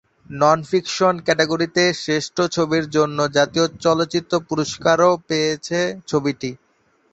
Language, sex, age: Bengali, male, 19-29